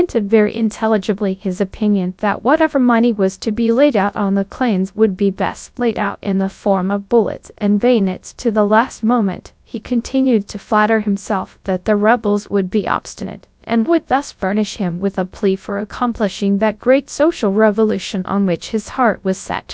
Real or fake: fake